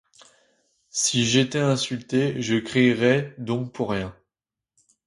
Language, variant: French, Français de métropole